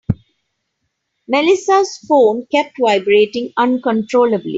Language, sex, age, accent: English, female, 50-59, India and South Asia (India, Pakistan, Sri Lanka)